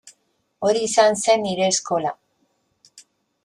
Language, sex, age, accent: Basque, female, 30-39, Mendebalekoa (Araba, Bizkaia, Gipuzkoako mendebaleko herri batzuk)